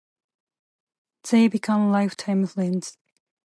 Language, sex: English, female